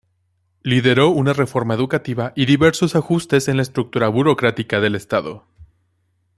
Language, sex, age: Spanish, male, 19-29